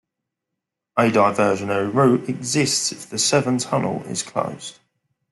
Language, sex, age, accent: English, male, 19-29, England English